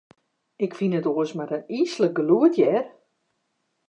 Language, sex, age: Western Frisian, female, 40-49